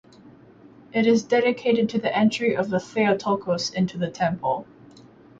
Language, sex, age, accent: English, female, under 19, United States English